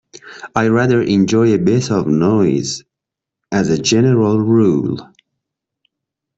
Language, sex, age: English, male, 30-39